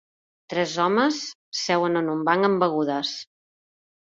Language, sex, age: Catalan, female, 40-49